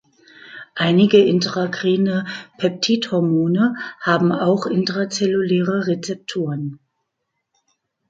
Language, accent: German, Deutschland Deutsch